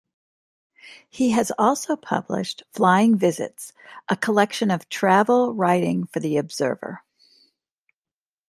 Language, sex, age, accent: English, female, 50-59, United States English